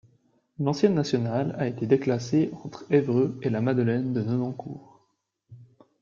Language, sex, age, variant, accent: French, male, 19-29, Français d'Europe, Français de Suisse